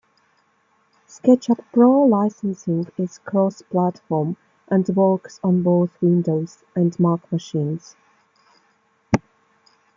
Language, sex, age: English, female, 30-39